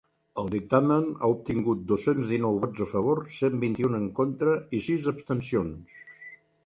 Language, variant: Catalan, Central